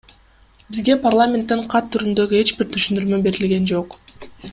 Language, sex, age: Kyrgyz, female, 19-29